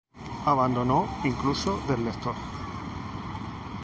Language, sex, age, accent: Spanish, male, 40-49, España: Norte peninsular (Asturias, Castilla y León, Cantabria, País Vasco, Navarra, Aragón, La Rioja, Guadalajara, Cuenca)